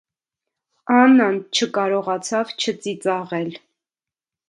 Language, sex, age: Armenian, female, 19-29